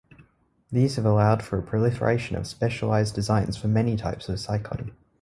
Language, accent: English, Australian English